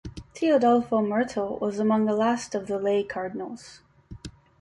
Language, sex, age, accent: English, female, 19-29, United States English